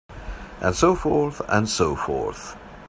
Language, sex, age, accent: English, male, 60-69, Scottish English